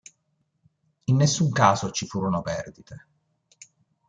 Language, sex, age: Italian, male, 60-69